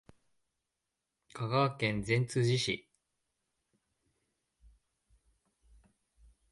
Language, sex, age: Japanese, male, 19-29